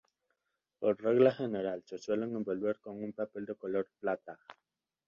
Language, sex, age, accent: Spanish, male, under 19, Andino-Pacífico: Colombia, Perú, Ecuador, oeste de Bolivia y Venezuela andina